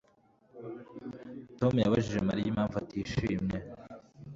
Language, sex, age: Kinyarwanda, male, 19-29